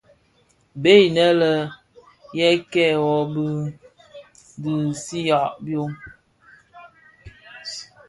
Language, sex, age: Bafia, female, 30-39